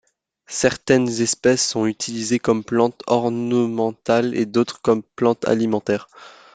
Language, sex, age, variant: French, male, under 19, Français de métropole